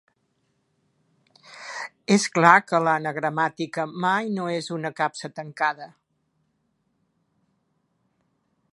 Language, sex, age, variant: Catalan, female, 70-79, Central